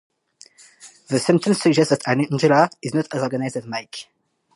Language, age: English, 30-39